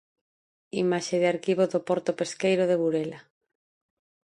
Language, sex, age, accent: Galician, female, 40-49, Normativo (estándar)